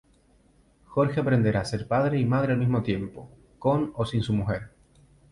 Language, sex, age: Spanish, male, 19-29